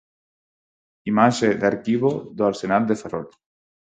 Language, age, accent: Galician, 19-29, Neofalante